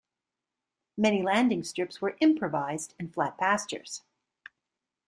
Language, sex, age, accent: English, female, 40-49, United States English